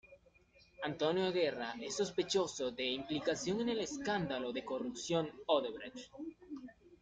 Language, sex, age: Spanish, male, 19-29